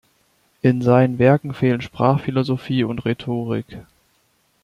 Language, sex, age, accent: German, male, 19-29, Deutschland Deutsch